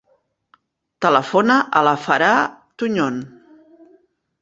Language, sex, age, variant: Catalan, female, 50-59, Central